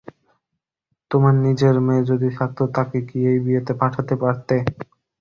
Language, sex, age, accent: Bengali, male, under 19, শুদ্ধ